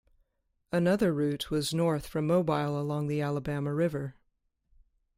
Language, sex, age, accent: English, female, 30-39, United States English